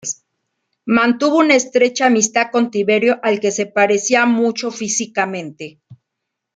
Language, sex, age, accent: Spanish, female, 40-49, México